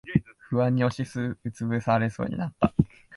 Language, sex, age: Japanese, male, 19-29